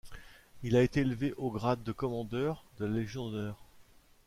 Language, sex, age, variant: French, male, 40-49, Français de métropole